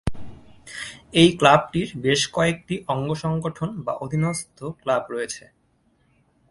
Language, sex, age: Bengali, male, 19-29